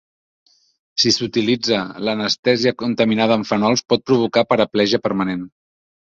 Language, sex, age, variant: Catalan, male, 40-49, Central